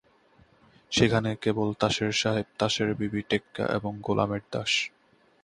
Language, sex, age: Bengali, male, 19-29